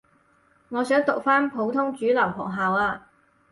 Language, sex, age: Cantonese, female, 30-39